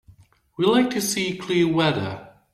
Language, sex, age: English, male, 30-39